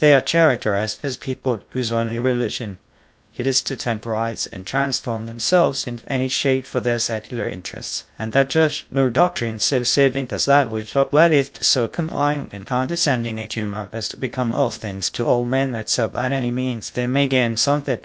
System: TTS, GlowTTS